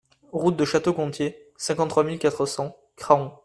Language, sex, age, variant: French, male, 19-29, Français d'Europe